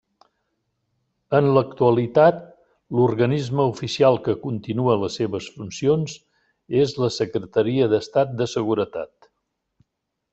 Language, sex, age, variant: Catalan, male, 60-69, Central